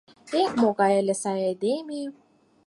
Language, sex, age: Mari, female, 19-29